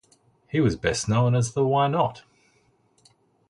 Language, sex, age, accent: English, male, 40-49, Australian English